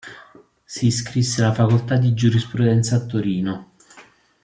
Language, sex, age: Italian, male, 40-49